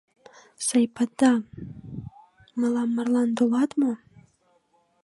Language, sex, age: Mari, female, 19-29